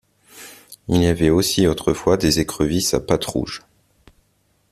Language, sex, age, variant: French, male, 30-39, Français de métropole